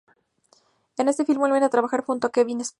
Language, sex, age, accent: Spanish, female, 19-29, México